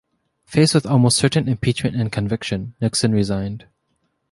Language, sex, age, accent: English, male, 19-29, Canadian English